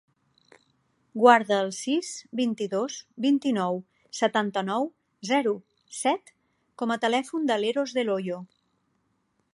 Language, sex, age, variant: Catalan, female, 40-49, Central